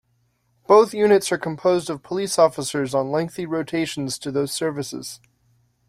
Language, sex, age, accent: English, male, 19-29, United States English